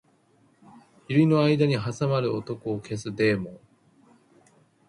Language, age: Japanese, 30-39